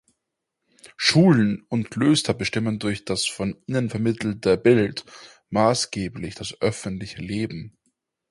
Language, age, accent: German, 19-29, Österreichisches Deutsch